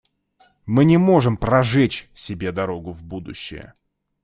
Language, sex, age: Russian, male, 19-29